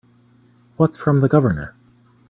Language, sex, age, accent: English, male, 40-49, United States English